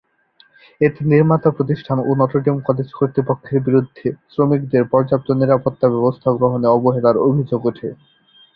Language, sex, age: Bengali, male, under 19